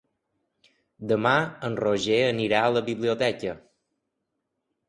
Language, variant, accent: Catalan, Balear, mallorquí